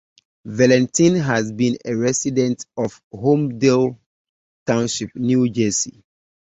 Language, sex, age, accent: English, male, 30-39, United States English